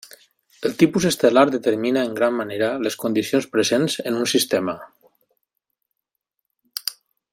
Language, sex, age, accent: Catalan, male, 40-49, valencià